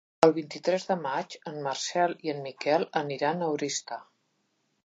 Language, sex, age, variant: Catalan, female, 60-69, Central